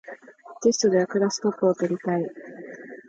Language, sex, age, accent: Japanese, female, 19-29, 標準語